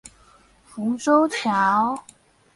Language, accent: Chinese, 出生地：新北市